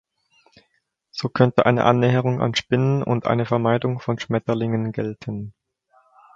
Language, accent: German, Deutschland Deutsch